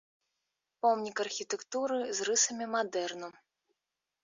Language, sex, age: Belarusian, female, under 19